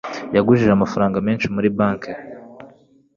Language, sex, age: Kinyarwanda, male, 19-29